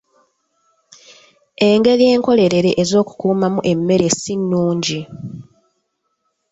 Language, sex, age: Ganda, female, 19-29